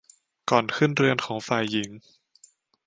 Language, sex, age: Thai, male, under 19